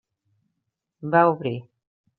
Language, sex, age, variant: Catalan, female, 40-49, Central